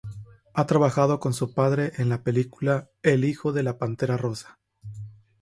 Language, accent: Spanish, México